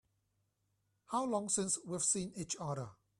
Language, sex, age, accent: English, male, 30-39, Hong Kong English